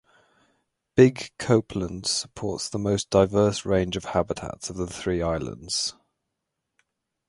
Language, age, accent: English, 19-29, England English